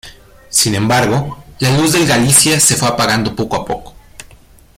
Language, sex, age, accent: Spanish, male, 19-29, México